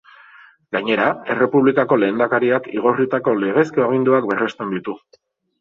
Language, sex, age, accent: Basque, male, 30-39, Mendebalekoa (Araba, Bizkaia, Gipuzkoako mendebaleko herri batzuk)